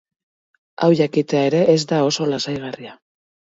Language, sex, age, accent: Basque, female, 40-49, Mendebalekoa (Araba, Bizkaia, Gipuzkoako mendebaleko herri batzuk)